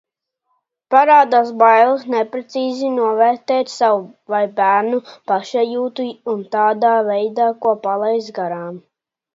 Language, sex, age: Latvian, male, under 19